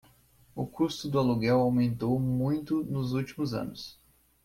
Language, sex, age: Portuguese, male, 19-29